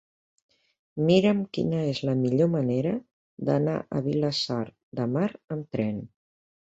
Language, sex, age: Catalan, female, 60-69